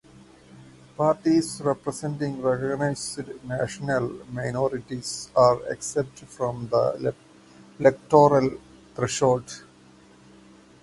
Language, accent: English, India and South Asia (India, Pakistan, Sri Lanka)